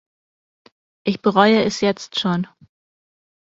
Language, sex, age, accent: German, female, 40-49, Deutschland Deutsch